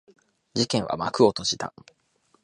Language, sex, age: Japanese, male, 19-29